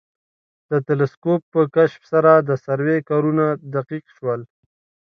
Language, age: Pashto, 19-29